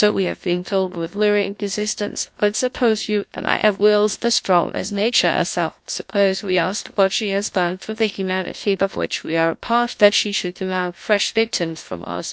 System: TTS, GlowTTS